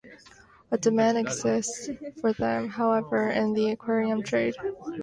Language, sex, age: English, female, 19-29